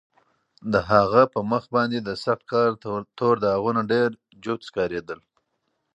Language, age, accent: Pashto, 30-39, کندهارۍ لهجه